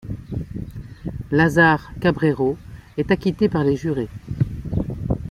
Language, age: French, 60-69